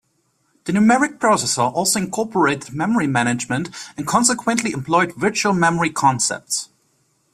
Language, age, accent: English, 19-29, England English